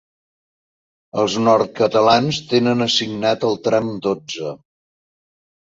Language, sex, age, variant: Catalan, male, 60-69, Central